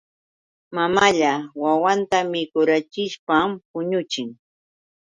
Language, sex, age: Yauyos Quechua, female, 60-69